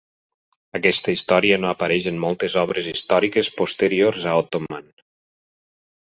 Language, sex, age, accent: Catalan, male, 40-49, occidental